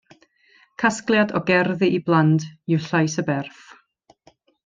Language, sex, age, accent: Welsh, female, 30-39, Y Deyrnas Unedig Cymraeg